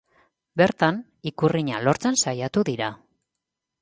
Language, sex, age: Basque, female, 40-49